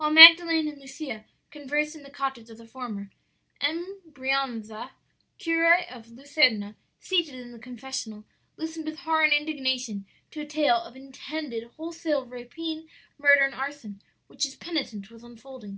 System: none